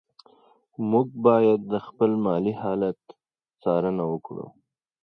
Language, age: Pashto, 30-39